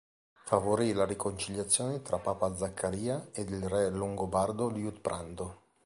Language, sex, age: Italian, male, 40-49